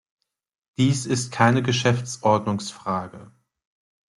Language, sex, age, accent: German, male, 19-29, Deutschland Deutsch